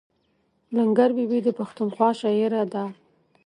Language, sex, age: Pashto, female, 19-29